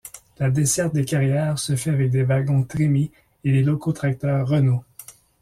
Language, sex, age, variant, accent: French, male, 40-49, Français d'Amérique du Nord, Français du Canada